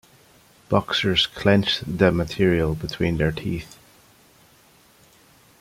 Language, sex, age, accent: English, male, 30-39, Irish English